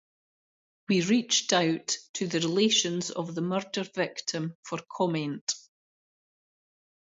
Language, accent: English, Scottish English